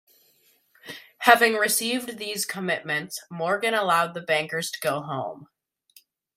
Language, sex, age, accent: English, male, under 19, United States English